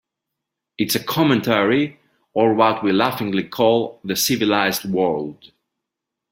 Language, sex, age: English, male, 30-39